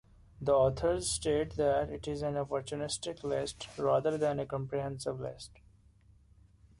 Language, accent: English, India and South Asia (India, Pakistan, Sri Lanka)